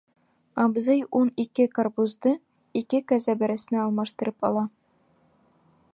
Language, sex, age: Bashkir, female, 19-29